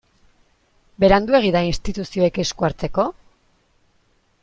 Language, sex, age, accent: Basque, female, 19-29, Mendebalekoa (Araba, Bizkaia, Gipuzkoako mendebaleko herri batzuk)